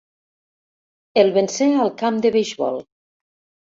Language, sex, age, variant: Catalan, female, 60-69, Septentrional